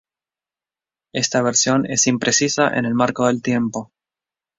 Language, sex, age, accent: Spanish, male, 19-29, Rioplatense: Argentina, Uruguay, este de Bolivia, Paraguay